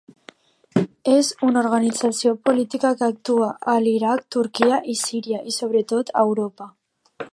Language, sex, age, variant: Catalan, female, under 19, Alacantí